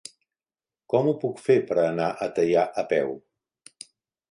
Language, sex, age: Catalan, male, 60-69